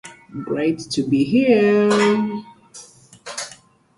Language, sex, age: English, female, 30-39